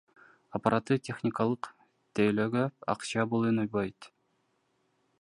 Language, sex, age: Kyrgyz, male, under 19